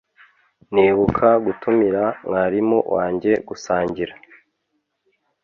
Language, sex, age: Kinyarwanda, male, 30-39